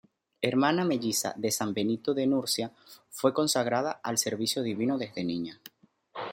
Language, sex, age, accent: Spanish, male, 30-39, Andino-Pacífico: Colombia, Perú, Ecuador, oeste de Bolivia y Venezuela andina